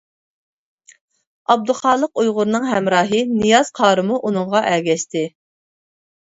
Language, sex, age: Uyghur, female, 30-39